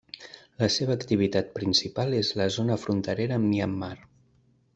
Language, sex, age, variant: Catalan, male, 19-29, Central